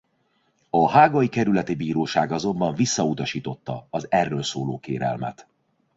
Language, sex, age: Hungarian, male, 40-49